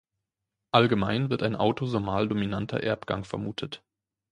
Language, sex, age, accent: German, male, 19-29, Deutschland Deutsch